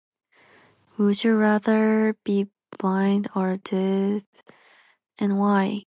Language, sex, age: English, female, under 19